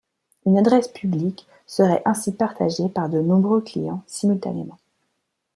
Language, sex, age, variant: French, female, 19-29, Français de métropole